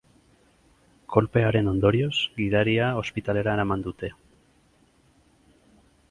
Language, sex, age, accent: Basque, male, 50-59, Mendebalekoa (Araba, Bizkaia, Gipuzkoako mendebaleko herri batzuk)